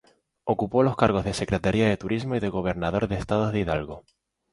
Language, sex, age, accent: Spanish, male, 19-29, España: Islas Canarias